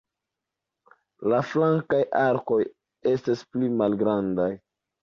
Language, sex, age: Esperanto, male, 19-29